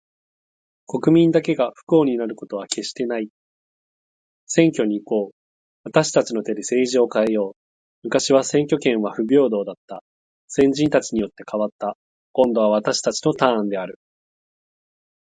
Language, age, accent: Japanese, 19-29, 関西弁